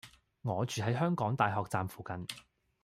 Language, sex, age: Cantonese, male, 19-29